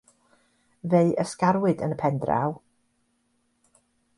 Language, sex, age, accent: Welsh, female, 60-69, Y Deyrnas Unedig Cymraeg